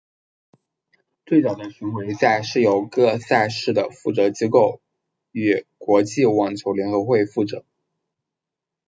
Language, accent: Chinese, 出生地：浙江省